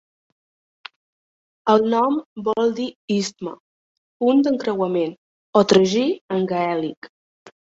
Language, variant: Catalan, Central